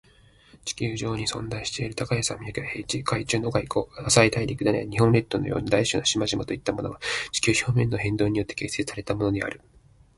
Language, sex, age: Japanese, male, 19-29